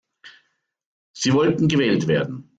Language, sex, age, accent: German, male, 50-59, Deutschland Deutsch